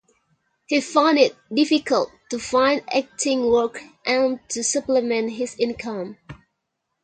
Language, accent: English, Malaysian English